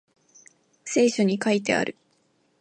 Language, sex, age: Japanese, female, 19-29